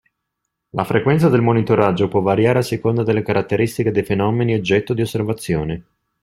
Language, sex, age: Italian, male, 30-39